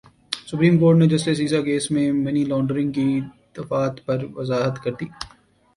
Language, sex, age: Urdu, male, 19-29